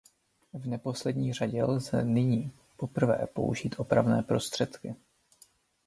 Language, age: Czech, 19-29